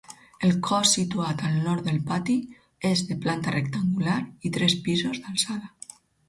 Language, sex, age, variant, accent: Catalan, female, 40-49, Alacantí, valencià